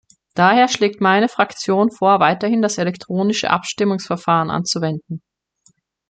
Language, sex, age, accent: German, female, 19-29, Österreichisches Deutsch